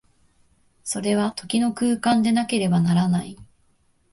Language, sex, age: Japanese, female, 19-29